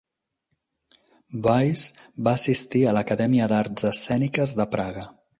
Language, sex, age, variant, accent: Catalan, male, 30-39, Central, central